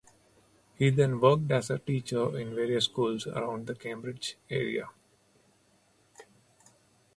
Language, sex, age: English, male, 40-49